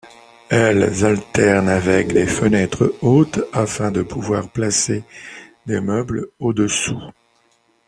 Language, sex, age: French, male, 50-59